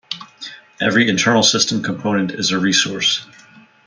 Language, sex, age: English, male, 40-49